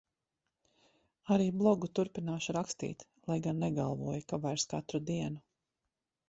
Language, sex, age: Latvian, female, 40-49